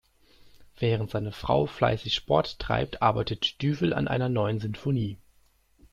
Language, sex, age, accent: German, male, under 19, Deutschland Deutsch